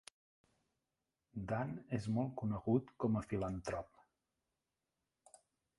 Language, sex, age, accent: Catalan, male, 40-49, central; nord-occidental